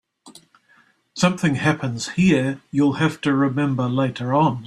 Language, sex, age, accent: English, male, 60-69, New Zealand English